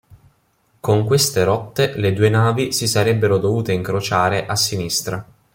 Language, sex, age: Italian, male, 19-29